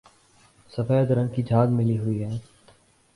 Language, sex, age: Urdu, male, 19-29